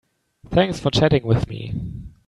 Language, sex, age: English, male, 19-29